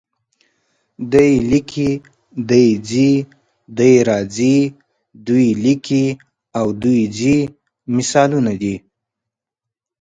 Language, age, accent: Pashto, 19-29, کندهارۍ لهجه